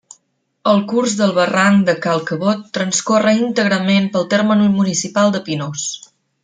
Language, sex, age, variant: Catalan, female, 30-39, Central